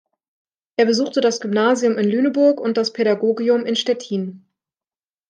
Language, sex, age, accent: German, female, 19-29, Deutschland Deutsch